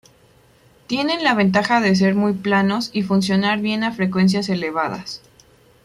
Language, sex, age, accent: Spanish, female, 19-29, México